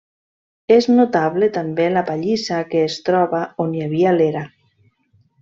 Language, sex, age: Catalan, female, 50-59